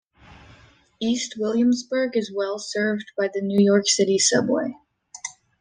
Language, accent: English, Canadian English